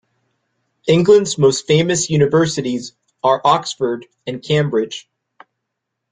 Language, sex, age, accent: English, male, 19-29, United States English